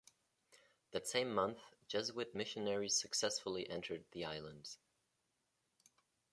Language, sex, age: English, male, 30-39